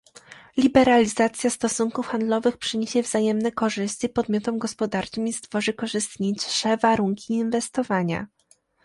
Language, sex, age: Polish, female, 19-29